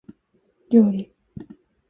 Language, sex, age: Japanese, female, 19-29